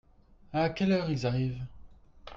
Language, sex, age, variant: French, male, 30-39, Français de métropole